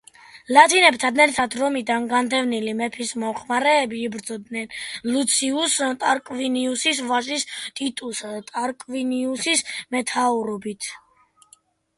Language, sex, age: Georgian, female, 40-49